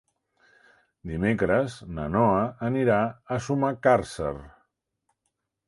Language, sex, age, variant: Catalan, male, 60-69, Central